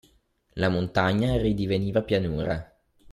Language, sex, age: Italian, male, under 19